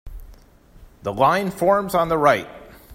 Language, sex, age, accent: English, male, 30-39, United States English